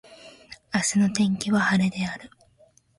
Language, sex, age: Japanese, female, 19-29